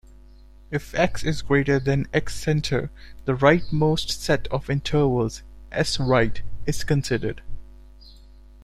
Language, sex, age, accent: English, male, 19-29, India and South Asia (India, Pakistan, Sri Lanka)